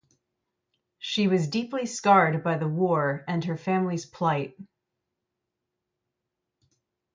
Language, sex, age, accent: English, female, 30-39, United States English